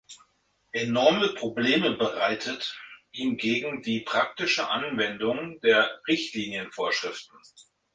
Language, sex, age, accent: German, male, 40-49, Deutschland Deutsch